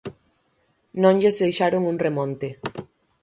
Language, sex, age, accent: Galician, female, 19-29, Central (gheada); Oriental (común en zona oriental)